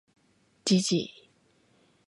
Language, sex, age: Japanese, female, 19-29